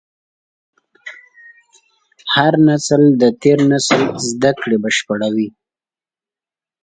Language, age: Pashto, 19-29